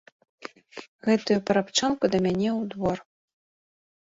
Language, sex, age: Belarusian, female, 30-39